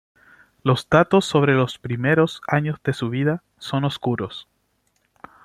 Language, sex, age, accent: Spanish, male, 19-29, Chileno: Chile, Cuyo